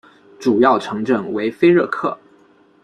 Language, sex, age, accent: Chinese, male, 19-29, 出生地：广东省